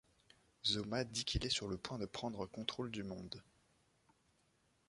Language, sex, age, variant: French, male, 19-29, Français de métropole